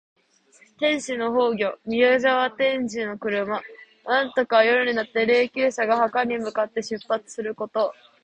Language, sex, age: Japanese, female, 19-29